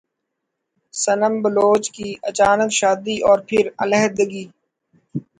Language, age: Urdu, 40-49